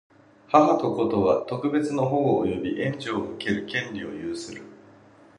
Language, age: Japanese, 50-59